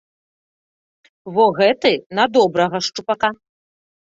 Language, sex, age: Belarusian, female, 30-39